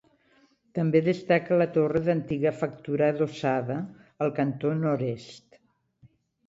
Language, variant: Catalan, Nord-Occidental